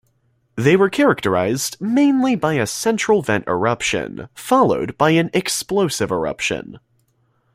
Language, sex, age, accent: English, male, under 19, United States English